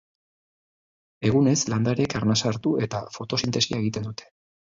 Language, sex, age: Basque, male, 40-49